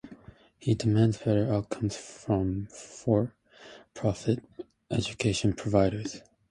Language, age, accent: English, 19-29, United States English